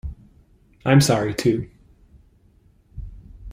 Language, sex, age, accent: English, male, 19-29, United States English